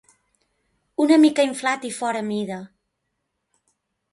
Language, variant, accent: Catalan, Central, central